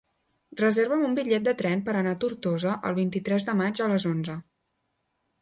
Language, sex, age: Catalan, female, 19-29